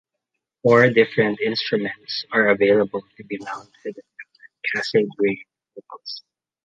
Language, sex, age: English, male, 30-39